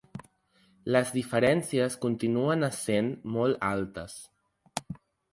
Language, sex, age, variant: Catalan, male, under 19, Central